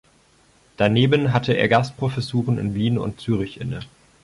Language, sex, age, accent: German, male, 19-29, Deutschland Deutsch